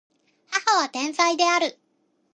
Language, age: Japanese, 19-29